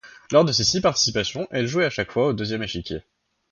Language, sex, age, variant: French, male, 19-29, Français de métropole